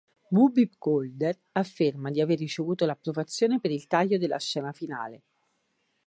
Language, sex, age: Italian, female, 40-49